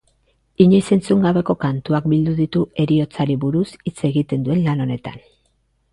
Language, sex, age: Basque, female, 40-49